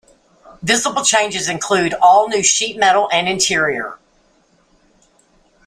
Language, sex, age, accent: English, female, 50-59, United States English